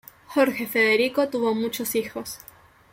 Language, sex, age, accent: Spanish, female, 19-29, Rioplatense: Argentina, Uruguay, este de Bolivia, Paraguay